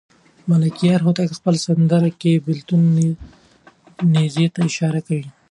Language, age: Pashto, 19-29